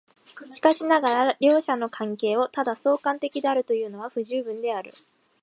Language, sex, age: Japanese, female, 19-29